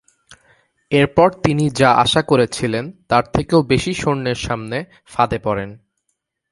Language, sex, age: Bengali, male, 19-29